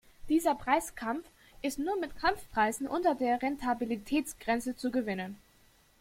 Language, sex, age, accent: German, female, 19-29, Deutschland Deutsch